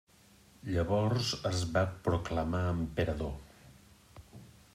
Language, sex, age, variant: Catalan, male, 50-59, Nord-Occidental